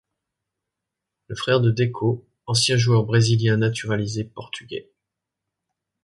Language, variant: French, Français de métropole